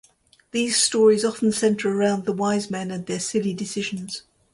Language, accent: English, England English